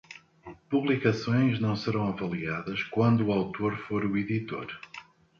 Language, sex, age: Portuguese, male, 50-59